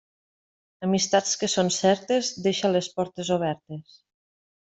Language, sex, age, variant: Catalan, female, 40-49, Nord-Occidental